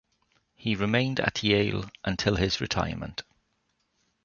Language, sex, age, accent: English, male, 40-49, Welsh English